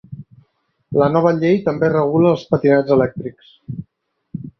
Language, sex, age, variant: Catalan, male, 30-39, Central